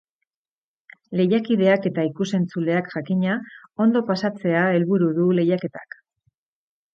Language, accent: Basque, Erdialdekoa edo Nafarra (Gipuzkoa, Nafarroa)